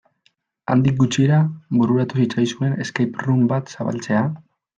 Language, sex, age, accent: Basque, male, 19-29, Mendebalekoa (Araba, Bizkaia, Gipuzkoako mendebaleko herri batzuk)